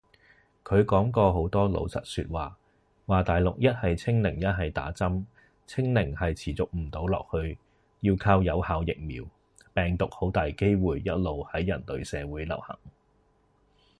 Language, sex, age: Cantonese, male, 30-39